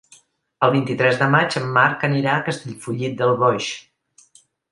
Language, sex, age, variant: Catalan, female, 60-69, Central